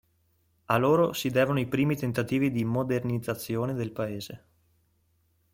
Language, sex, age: Italian, male, 19-29